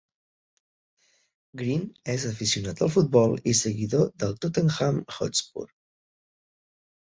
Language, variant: Catalan, Central